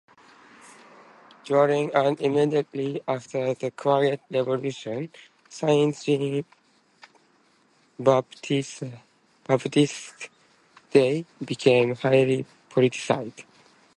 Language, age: English, 19-29